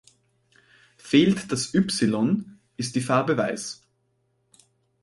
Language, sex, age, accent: German, male, 19-29, Österreichisches Deutsch